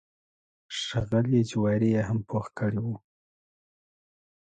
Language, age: Pashto, 30-39